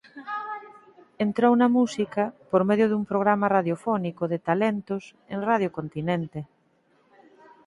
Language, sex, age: Galician, female, 50-59